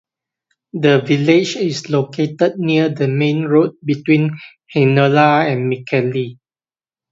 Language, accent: English, Singaporean English